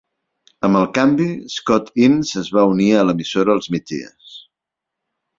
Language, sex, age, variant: Catalan, male, 40-49, Central